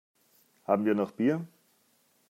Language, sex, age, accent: German, male, 40-49, Deutschland Deutsch